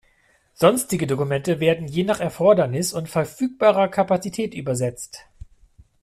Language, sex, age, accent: German, male, 40-49, Deutschland Deutsch